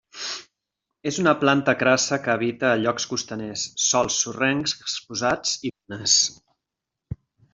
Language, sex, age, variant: Catalan, male, 40-49, Central